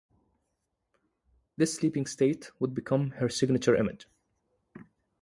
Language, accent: English, India and South Asia (India, Pakistan, Sri Lanka)